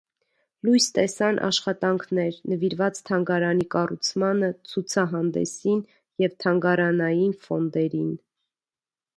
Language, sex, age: Armenian, female, 19-29